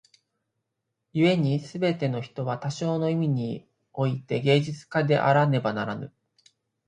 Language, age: Japanese, 40-49